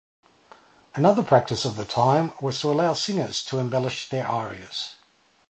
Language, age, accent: English, 50-59, Australian English